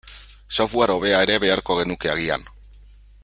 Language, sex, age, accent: Basque, male, 30-39, Mendebalekoa (Araba, Bizkaia, Gipuzkoako mendebaleko herri batzuk)